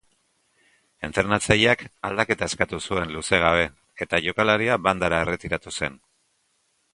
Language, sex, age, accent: Basque, male, 40-49, Mendebalekoa (Araba, Bizkaia, Gipuzkoako mendebaleko herri batzuk)